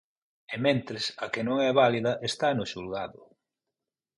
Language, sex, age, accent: Galician, male, 50-59, Normativo (estándar)